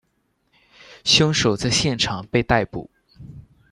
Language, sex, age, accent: Chinese, male, under 19, 出生地：湖南省